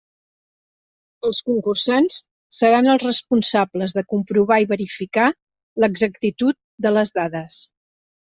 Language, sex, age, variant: Catalan, female, 60-69, Central